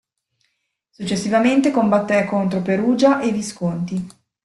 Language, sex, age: Italian, female, 40-49